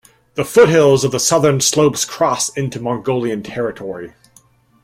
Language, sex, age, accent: English, male, 40-49, Canadian English